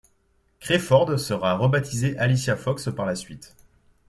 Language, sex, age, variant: French, male, 19-29, Français de métropole